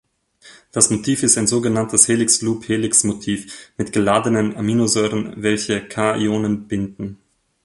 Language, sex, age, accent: German, male, 19-29, Österreichisches Deutsch